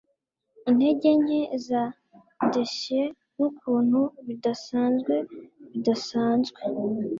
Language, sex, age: Kinyarwanda, female, 19-29